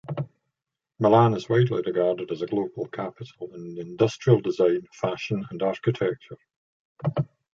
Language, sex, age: English, male, 60-69